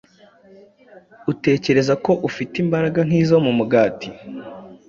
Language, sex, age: Kinyarwanda, male, 19-29